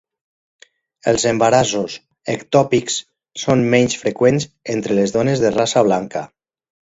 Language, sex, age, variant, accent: Catalan, male, 40-49, Valencià central, central; valencià